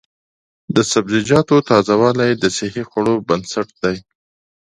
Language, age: Pashto, 30-39